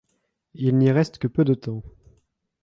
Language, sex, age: French, male, under 19